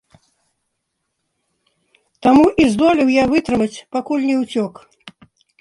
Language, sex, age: Belarusian, female, 70-79